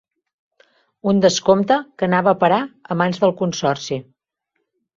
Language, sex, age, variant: Catalan, female, 30-39, Central